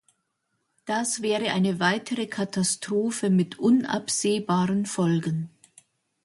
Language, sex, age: German, female, 60-69